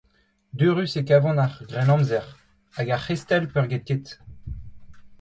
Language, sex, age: Breton, male, 19-29